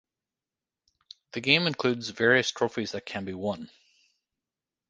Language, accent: English, Canadian English; Irish English